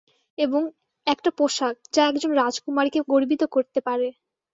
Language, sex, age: Bengali, female, 19-29